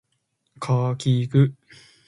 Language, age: English, 19-29